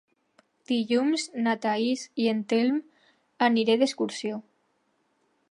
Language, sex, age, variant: Catalan, female, under 19, Alacantí